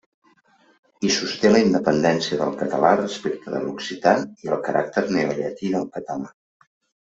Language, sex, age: Catalan, male, 50-59